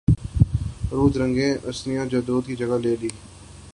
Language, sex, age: Urdu, male, 19-29